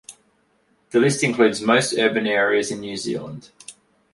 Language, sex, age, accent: English, male, 19-29, Australian English